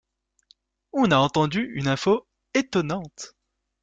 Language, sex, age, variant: French, male, 19-29, Français de métropole